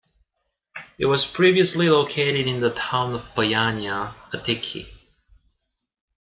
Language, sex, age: English, male, 19-29